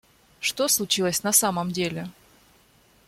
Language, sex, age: Russian, female, 19-29